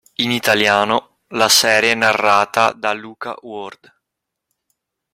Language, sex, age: Italian, male, 19-29